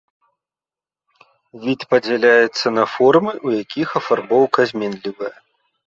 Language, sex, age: Belarusian, male, 30-39